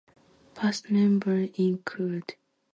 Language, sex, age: English, female, 19-29